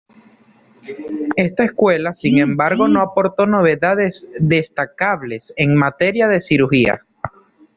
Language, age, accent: Spanish, 50-59, Caribe: Cuba, Venezuela, Puerto Rico, República Dominicana, Panamá, Colombia caribeña, México caribeño, Costa del golfo de México